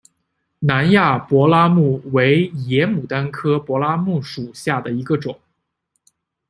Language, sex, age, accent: Chinese, male, 19-29, 出生地：江苏省